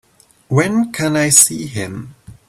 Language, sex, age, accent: English, male, 30-39, England English